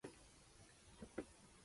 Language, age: Chinese, 30-39